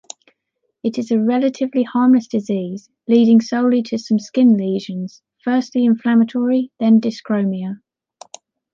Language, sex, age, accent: English, female, 30-39, England English